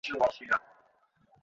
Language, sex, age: Bengali, male, 19-29